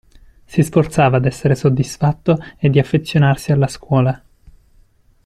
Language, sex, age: Italian, male, 30-39